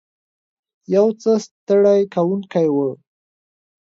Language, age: Pashto, under 19